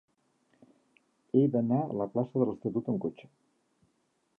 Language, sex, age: Catalan, male, 60-69